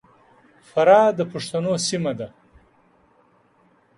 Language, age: Pashto, 50-59